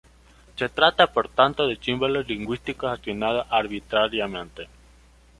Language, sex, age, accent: Spanish, male, under 19, Andino-Pacífico: Colombia, Perú, Ecuador, oeste de Bolivia y Venezuela andina